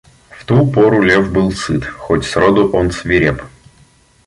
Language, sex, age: Russian, male, 30-39